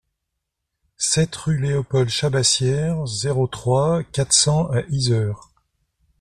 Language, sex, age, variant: French, male, 50-59, Français de métropole